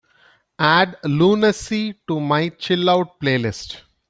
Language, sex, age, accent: English, male, 40-49, India and South Asia (India, Pakistan, Sri Lanka)